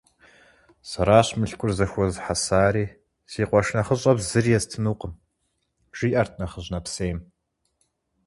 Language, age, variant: Kabardian, 19-29, Адыгэбзэ (Къэбэрдей, Кирил, псоми зэдай)